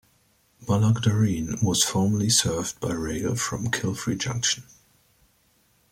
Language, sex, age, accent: English, male, 19-29, United States English